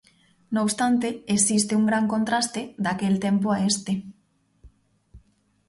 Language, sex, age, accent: Galician, female, 19-29, Normativo (estándar)